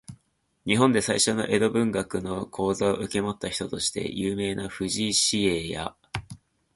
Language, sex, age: Japanese, male, 19-29